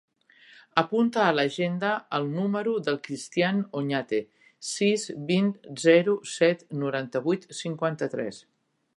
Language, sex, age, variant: Catalan, female, 50-59, Central